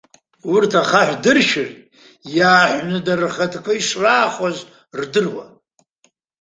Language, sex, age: Abkhazian, male, 80-89